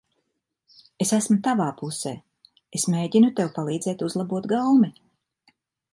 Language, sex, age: Latvian, female, 50-59